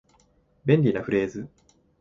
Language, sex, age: Japanese, male, 19-29